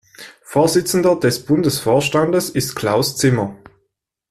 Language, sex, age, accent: German, male, 19-29, Schweizerdeutsch